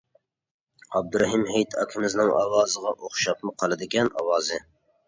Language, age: Uyghur, 30-39